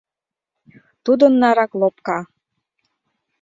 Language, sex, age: Mari, female, 19-29